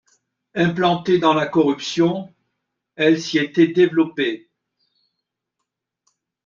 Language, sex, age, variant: French, male, 60-69, Français de métropole